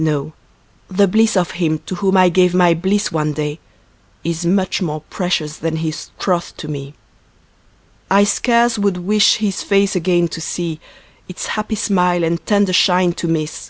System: none